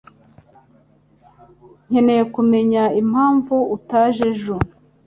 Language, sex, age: Kinyarwanda, male, 19-29